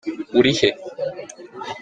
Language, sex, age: Kinyarwanda, male, 19-29